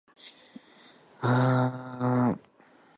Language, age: English, 19-29